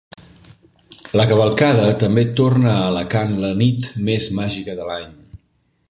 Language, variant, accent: Catalan, Central, central